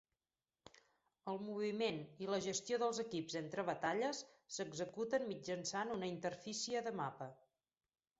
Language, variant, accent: Catalan, Central, central